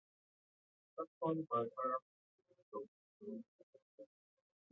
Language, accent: English, Southern African (South Africa, Zimbabwe, Namibia)